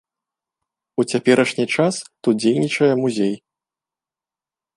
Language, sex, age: Belarusian, male, 19-29